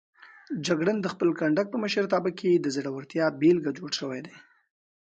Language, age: Pashto, 19-29